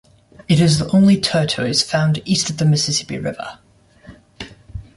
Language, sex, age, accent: English, male, 19-29, United States English